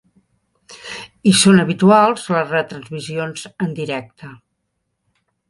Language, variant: Catalan, Central